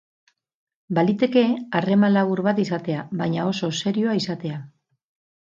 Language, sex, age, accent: Basque, female, 50-59, Mendebalekoa (Araba, Bizkaia, Gipuzkoako mendebaleko herri batzuk)